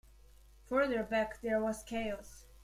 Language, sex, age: English, female, under 19